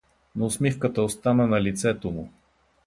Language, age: Bulgarian, 60-69